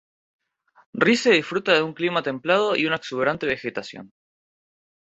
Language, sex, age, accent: Spanish, male, under 19, Rioplatense: Argentina, Uruguay, este de Bolivia, Paraguay